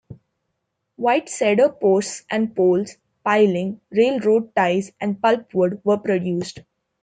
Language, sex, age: English, female, 19-29